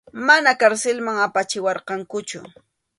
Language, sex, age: Arequipa-La Unión Quechua, female, 30-39